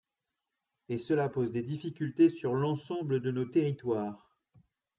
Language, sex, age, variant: French, male, 30-39, Français de métropole